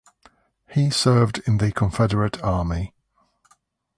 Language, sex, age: English, male, 50-59